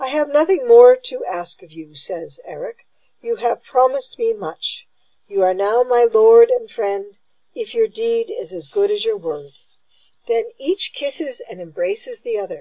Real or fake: real